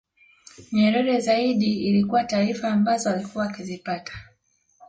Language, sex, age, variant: Swahili, female, 19-29, Kiswahili cha Bara ya Tanzania